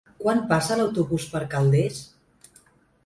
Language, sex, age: Catalan, female, 40-49